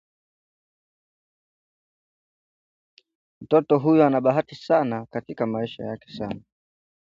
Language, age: Swahili, 19-29